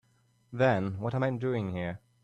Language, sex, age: English, male, 19-29